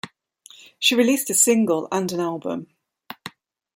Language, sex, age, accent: English, female, 50-59, England English